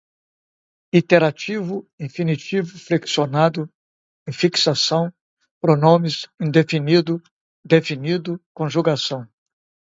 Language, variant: Portuguese, Portuguese (Brasil)